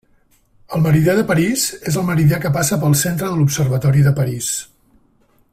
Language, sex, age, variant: Catalan, male, 60-69, Central